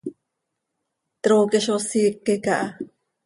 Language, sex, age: Seri, female, 40-49